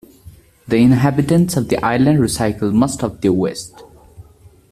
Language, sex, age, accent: English, male, 19-29, India and South Asia (India, Pakistan, Sri Lanka)